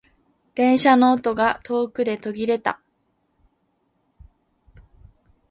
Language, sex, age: Japanese, female, 19-29